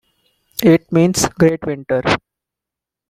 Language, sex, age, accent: English, male, 19-29, India and South Asia (India, Pakistan, Sri Lanka)